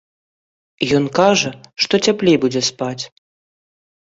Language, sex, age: Belarusian, male, under 19